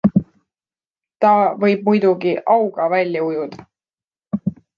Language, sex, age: Estonian, female, 19-29